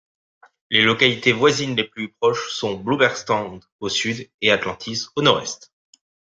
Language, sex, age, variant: French, male, 19-29, Français de métropole